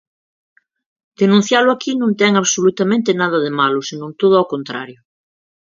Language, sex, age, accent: Galician, female, 40-49, Oriental (común en zona oriental)